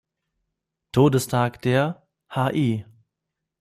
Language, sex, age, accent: German, male, 19-29, Deutschland Deutsch